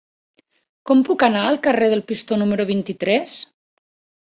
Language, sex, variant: Catalan, female, Nord-Occidental